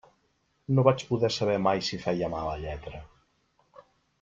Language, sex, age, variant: Catalan, male, 40-49, Central